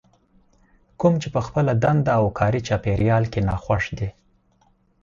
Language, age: Pashto, 30-39